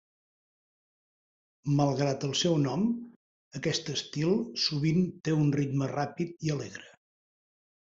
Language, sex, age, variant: Catalan, male, 60-69, Central